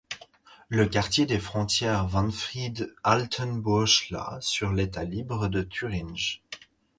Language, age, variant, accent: French, 19-29, Français d'Europe, Français de Suisse